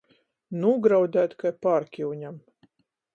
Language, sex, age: Latgalian, female, 40-49